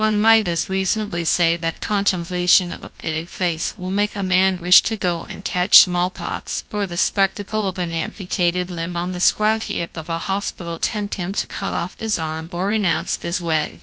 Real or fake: fake